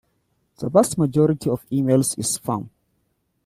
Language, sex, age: English, male, 19-29